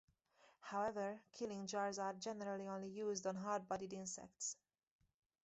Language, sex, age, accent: English, female, 19-29, United States English